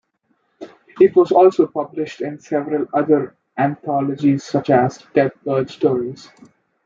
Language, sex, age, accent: English, male, 19-29, India and South Asia (India, Pakistan, Sri Lanka)